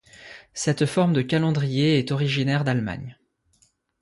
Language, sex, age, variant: French, male, 19-29, Français de métropole